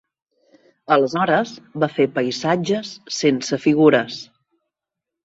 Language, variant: Catalan, Central